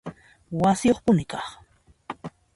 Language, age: Puno Quechua, 50-59